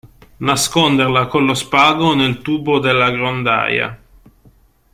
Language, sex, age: Italian, male, 30-39